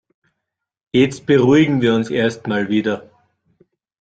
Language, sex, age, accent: German, male, 40-49, Österreichisches Deutsch